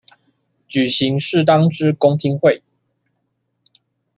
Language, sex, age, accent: Chinese, male, 19-29, 出生地：新北市